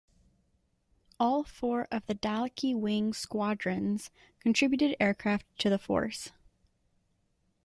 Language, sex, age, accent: English, female, 19-29, United States English